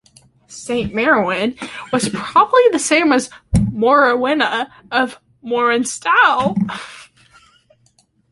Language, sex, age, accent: English, male, under 19, United States English